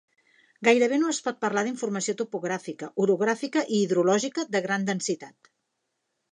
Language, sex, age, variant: Catalan, female, 50-59, Central